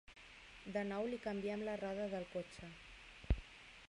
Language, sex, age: Catalan, female, 40-49